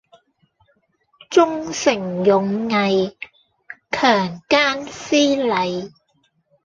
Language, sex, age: Cantonese, female, 30-39